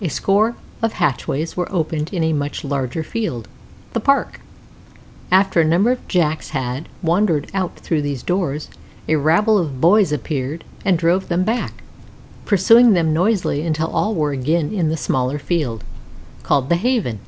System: none